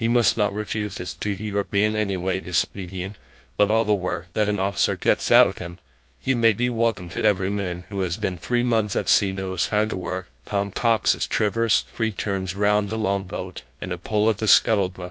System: TTS, GlowTTS